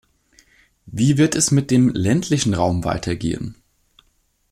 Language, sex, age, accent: German, male, 19-29, Deutschland Deutsch